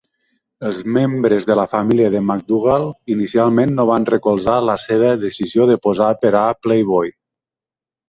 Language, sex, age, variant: Catalan, male, 40-49, Nord-Occidental